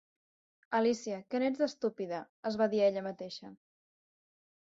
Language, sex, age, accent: Catalan, female, 19-29, central; nord-occidental